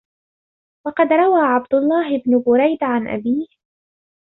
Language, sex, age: Arabic, female, 19-29